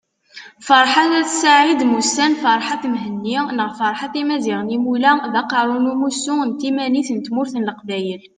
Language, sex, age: Kabyle, female, 19-29